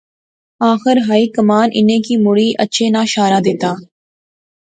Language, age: Pahari-Potwari, 19-29